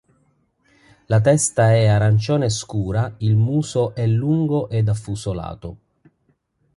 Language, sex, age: Italian, male, 40-49